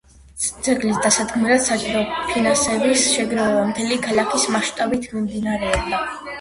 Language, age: Georgian, 19-29